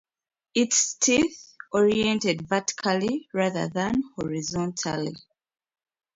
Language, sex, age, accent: English, female, 30-39, United States English